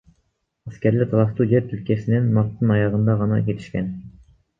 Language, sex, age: Kyrgyz, male, 19-29